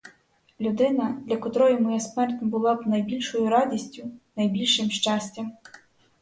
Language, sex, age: Ukrainian, female, 19-29